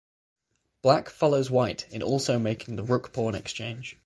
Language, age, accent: English, 19-29, England English; Northern English